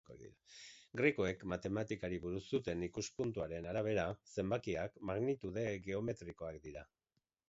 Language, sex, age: Basque, male, 60-69